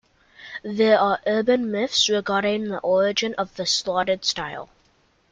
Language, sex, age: English, male, under 19